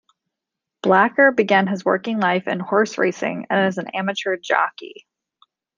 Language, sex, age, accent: English, female, 30-39, United States English